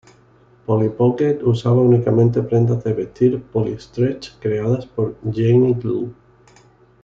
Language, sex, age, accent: Spanish, male, 30-39, España: Sur peninsular (Andalucia, Extremadura, Murcia)